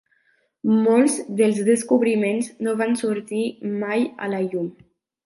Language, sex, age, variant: Catalan, female, 19-29, Nord-Occidental